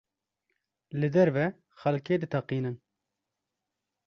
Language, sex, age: Kurdish, male, 19-29